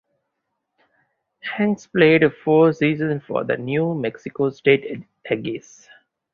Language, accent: English, India and South Asia (India, Pakistan, Sri Lanka)